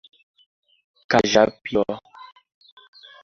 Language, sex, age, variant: Portuguese, male, under 19, Portuguese (Brasil)